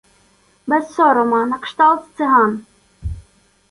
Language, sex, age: Ukrainian, female, 19-29